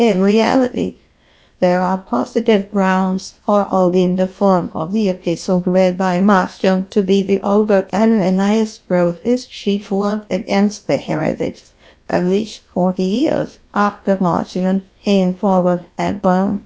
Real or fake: fake